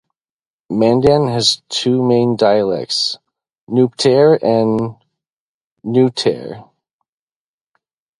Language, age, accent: English, 19-29, United States English; midwest